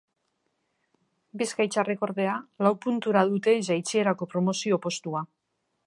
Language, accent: Basque, Mendebalekoa (Araba, Bizkaia, Gipuzkoako mendebaleko herri batzuk)